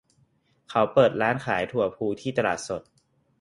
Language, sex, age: Thai, male, 19-29